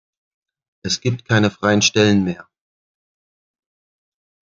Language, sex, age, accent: German, male, 40-49, Deutschland Deutsch